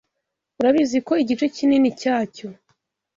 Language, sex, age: Kinyarwanda, female, 30-39